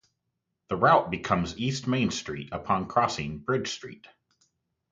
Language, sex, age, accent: English, male, 30-39, United States English